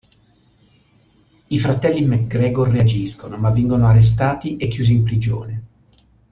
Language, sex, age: Italian, male, 50-59